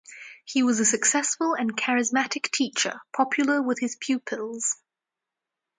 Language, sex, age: English, female, 19-29